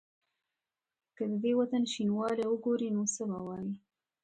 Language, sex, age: Pashto, female, 19-29